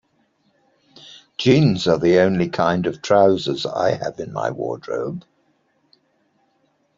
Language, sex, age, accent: English, male, 80-89, England English